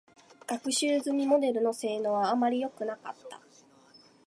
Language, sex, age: Japanese, female, 19-29